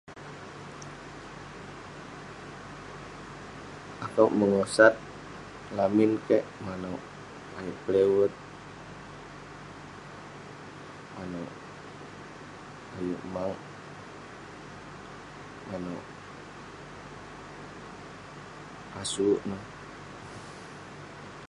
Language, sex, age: Western Penan, male, 19-29